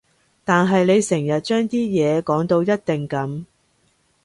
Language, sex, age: Cantonese, female, 30-39